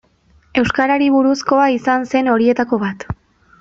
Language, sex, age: Basque, female, 19-29